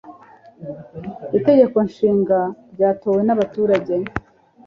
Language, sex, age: Kinyarwanda, female, 50-59